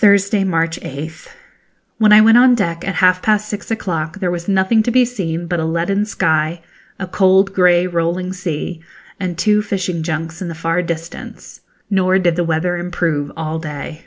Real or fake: real